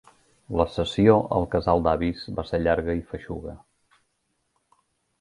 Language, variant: Catalan, Central